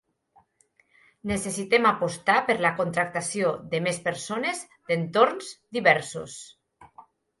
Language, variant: Catalan, Nord-Occidental